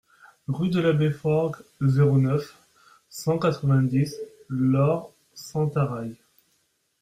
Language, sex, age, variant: French, male, 19-29, Français de métropole